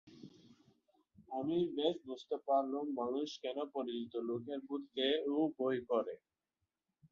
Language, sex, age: Bengali, male, 19-29